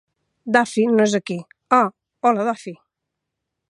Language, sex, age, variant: Catalan, female, 50-59, Central